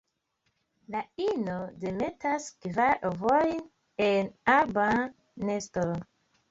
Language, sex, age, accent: Esperanto, female, 30-39, Internacia